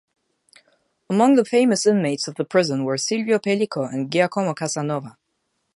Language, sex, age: English, male, under 19